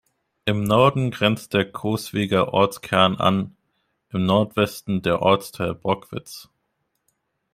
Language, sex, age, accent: German, male, 19-29, Deutschland Deutsch